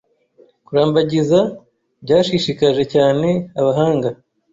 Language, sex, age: Kinyarwanda, male, 19-29